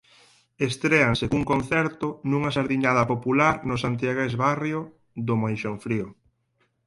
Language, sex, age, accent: Galician, male, 19-29, Atlántico (seseo e gheada)